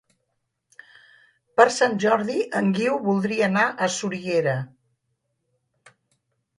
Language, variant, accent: Catalan, Central, central